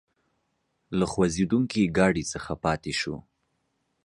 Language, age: Pashto, 19-29